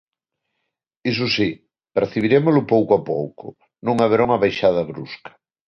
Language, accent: Galician, Neofalante